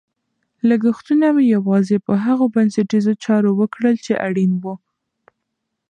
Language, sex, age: Pashto, female, under 19